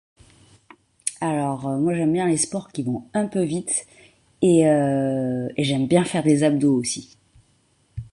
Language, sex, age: French, female, 40-49